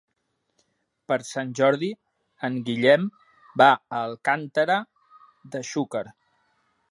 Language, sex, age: Catalan, male, 40-49